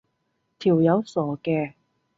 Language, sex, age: Cantonese, female, 30-39